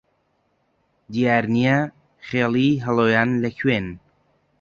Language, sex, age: Central Kurdish, male, 19-29